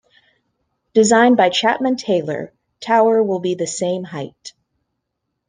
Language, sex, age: English, female, 30-39